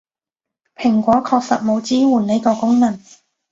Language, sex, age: Cantonese, female, 19-29